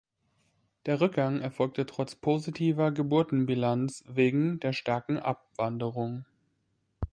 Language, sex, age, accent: German, male, 19-29, Deutschland Deutsch